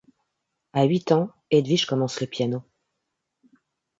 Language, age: French, 40-49